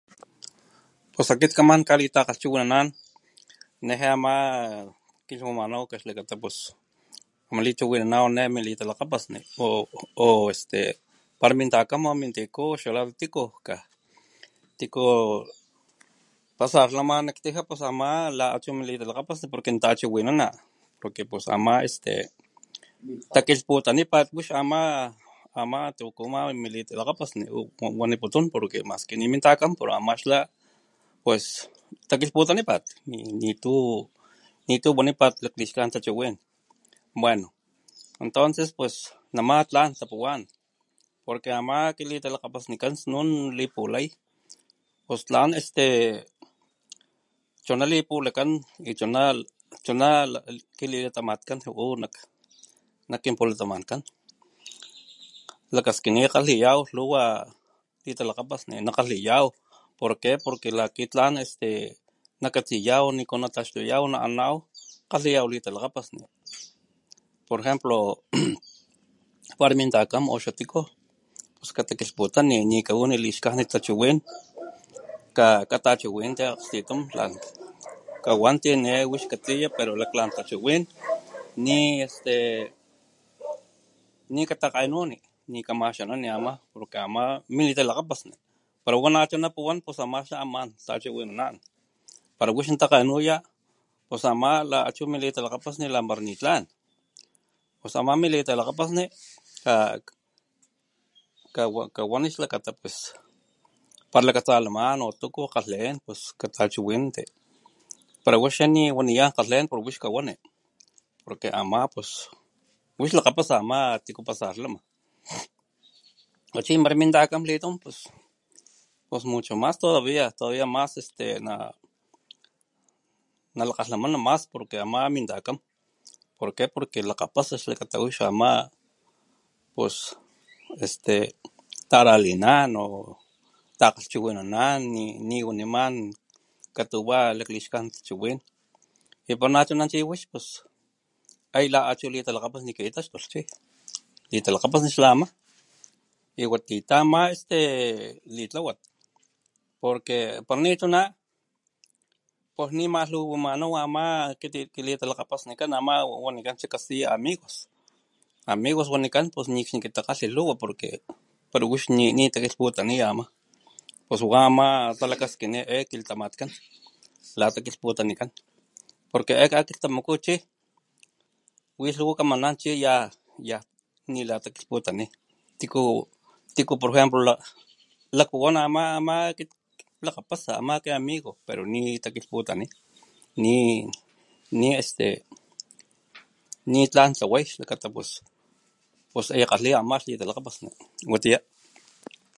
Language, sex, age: Papantla Totonac, male, 60-69